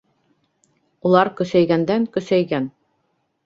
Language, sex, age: Bashkir, female, 30-39